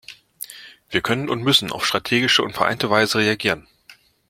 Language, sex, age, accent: German, male, 19-29, Deutschland Deutsch